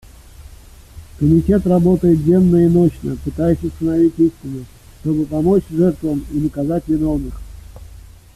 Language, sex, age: Russian, male, 40-49